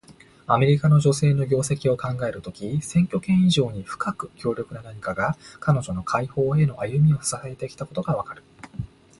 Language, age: Japanese, 19-29